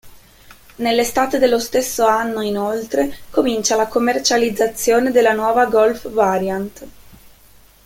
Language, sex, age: Italian, female, 19-29